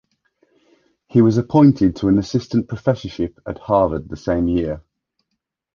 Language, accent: English, England English